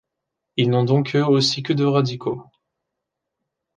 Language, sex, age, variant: French, male, 19-29, Français de métropole